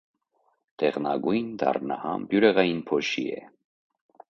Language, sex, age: Armenian, male, 30-39